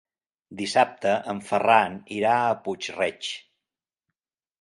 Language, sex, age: Catalan, male, 50-59